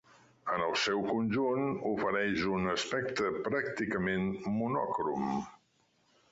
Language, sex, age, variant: Catalan, male, 60-69, Central